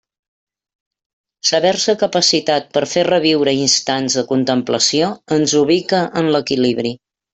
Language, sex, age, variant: Catalan, female, 60-69, Central